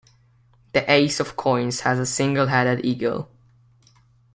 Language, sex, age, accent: English, male, under 19, England English